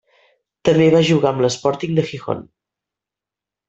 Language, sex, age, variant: Catalan, female, 40-49, Central